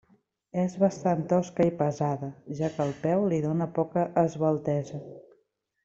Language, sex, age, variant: Catalan, female, 19-29, Central